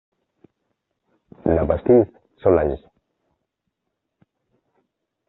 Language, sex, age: Spanish, male, 50-59